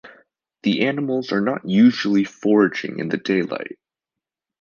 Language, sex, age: English, male, under 19